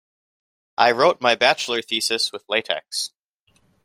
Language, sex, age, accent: English, male, 19-29, United States English